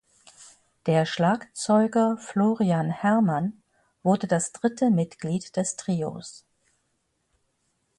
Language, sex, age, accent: German, female, 60-69, Deutschland Deutsch